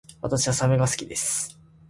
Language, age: Japanese, 19-29